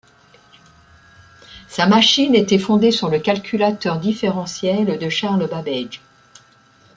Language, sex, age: French, female, 60-69